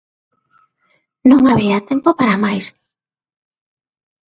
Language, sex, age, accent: Galician, female, 40-49, Neofalante